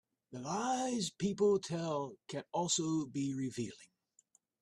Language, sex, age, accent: English, male, 50-59, United States English